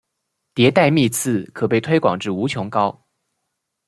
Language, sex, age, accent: Chinese, male, 19-29, 出生地：湖北省